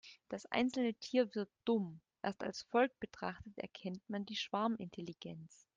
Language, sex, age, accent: German, female, 30-39, Deutschland Deutsch